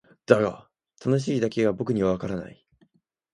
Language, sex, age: Japanese, male, under 19